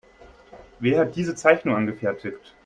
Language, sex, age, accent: German, male, 19-29, Deutschland Deutsch